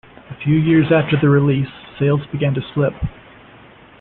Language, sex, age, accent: English, male, 50-59, United States English